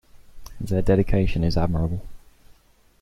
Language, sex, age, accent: English, male, 19-29, England English